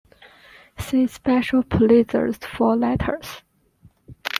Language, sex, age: English, female, 19-29